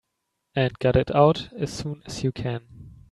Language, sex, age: English, male, 19-29